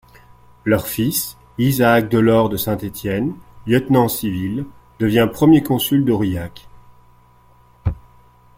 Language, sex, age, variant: French, male, 40-49, Français de métropole